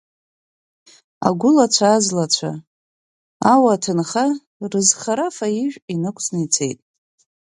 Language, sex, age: Abkhazian, female, 30-39